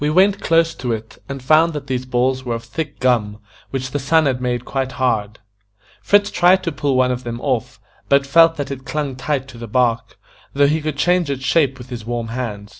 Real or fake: real